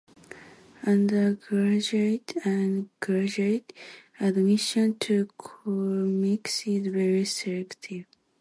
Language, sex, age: English, female, 19-29